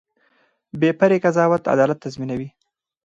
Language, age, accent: Pashto, 30-39, پکتیا ولایت، احمدزی